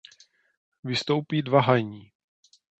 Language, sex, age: Czech, male, 30-39